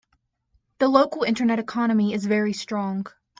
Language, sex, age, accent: English, female, under 19, United States English